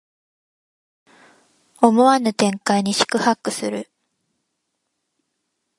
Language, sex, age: Japanese, female, 19-29